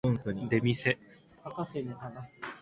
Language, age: Japanese, 19-29